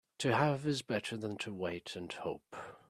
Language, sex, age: English, male, 19-29